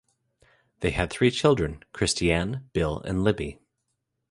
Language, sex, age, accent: English, male, 30-39, Canadian English